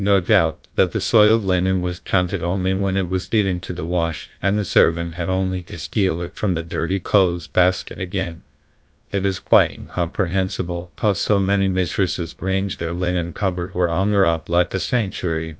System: TTS, GlowTTS